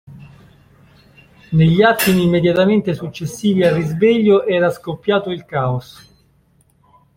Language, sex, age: Italian, male, 50-59